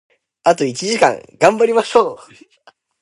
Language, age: Japanese, under 19